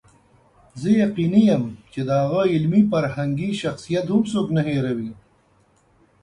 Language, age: Pashto, 50-59